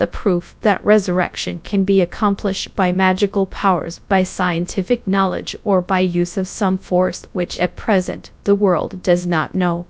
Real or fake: fake